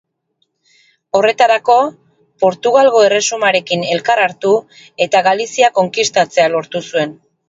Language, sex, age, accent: Basque, female, 40-49, Erdialdekoa edo Nafarra (Gipuzkoa, Nafarroa)